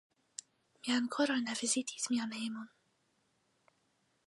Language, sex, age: Esperanto, female, under 19